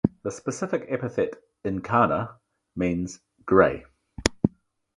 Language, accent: English, New Zealand English